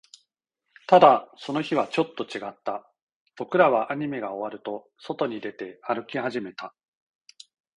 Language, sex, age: Japanese, male, 40-49